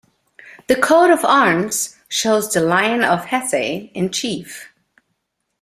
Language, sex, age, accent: English, female, 30-39, United States English